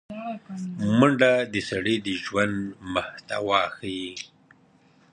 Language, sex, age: Pashto, male, 30-39